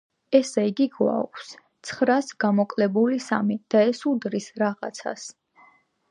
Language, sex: Georgian, female